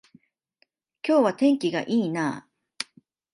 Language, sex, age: Japanese, female, 40-49